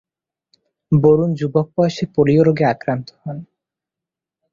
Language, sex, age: Bengali, male, 19-29